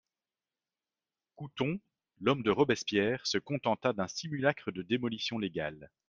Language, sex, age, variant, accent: French, male, 40-49, Français d'Europe, Français de Belgique